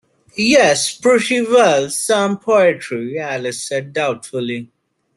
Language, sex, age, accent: English, male, 19-29, India and South Asia (India, Pakistan, Sri Lanka)